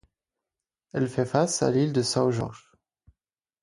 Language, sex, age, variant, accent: French, male, 19-29, Français d'Europe, Français d’Allemagne